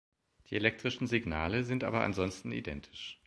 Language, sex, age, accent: German, male, 30-39, Deutschland Deutsch